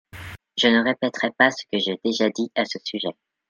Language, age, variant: French, 19-29, Français de métropole